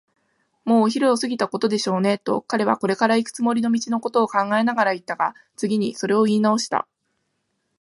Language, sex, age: Japanese, female, 19-29